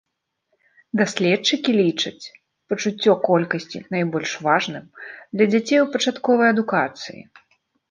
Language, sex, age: Belarusian, female, 40-49